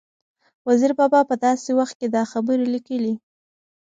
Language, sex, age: Pashto, female, 19-29